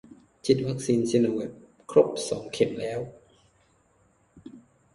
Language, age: Thai, 19-29